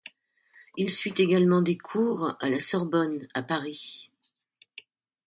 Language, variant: French, Français de métropole